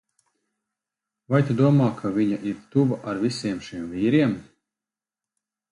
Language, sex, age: Latvian, male, 30-39